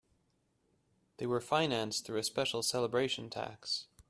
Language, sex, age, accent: English, male, 40-49, Canadian English